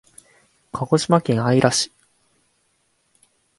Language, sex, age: Japanese, male, 19-29